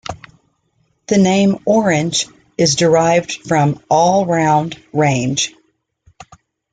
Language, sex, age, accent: English, female, 50-59, United States English